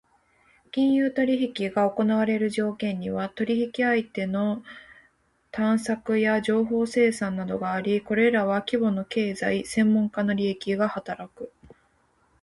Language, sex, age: Japanese, female, 19-29